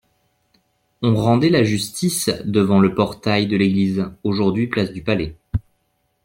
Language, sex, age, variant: French, male, 19-29, Français de métropole